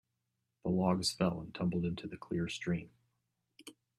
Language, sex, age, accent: English, male, 30-39, United States English